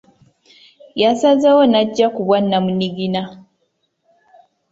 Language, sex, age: Ganda, female, 19-29